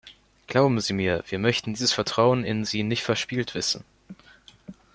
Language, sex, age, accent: German, male, under 19, Deutschland Deutsch